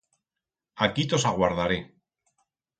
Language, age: Aragonese, 30-39